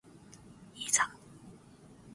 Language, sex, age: Japanese, female, under 19